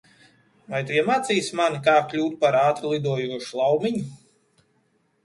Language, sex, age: Latvian, male, 30-39